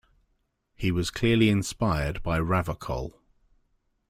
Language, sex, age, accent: English, male, 40-49, England English